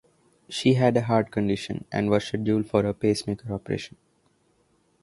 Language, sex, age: English, male, 19-29